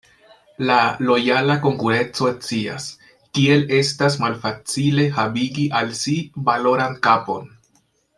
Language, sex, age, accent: Esperanto, male, 19-29, Internacia